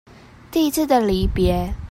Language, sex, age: Chinese, female, 19-29